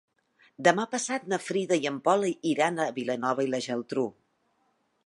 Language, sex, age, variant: Catalan, female, 40-49, Central